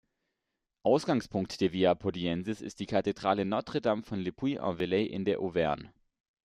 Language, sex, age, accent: German, male, 19-29, Deutschland Deutsch